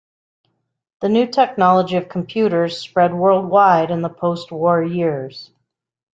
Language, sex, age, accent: English, female, 50-59, United States English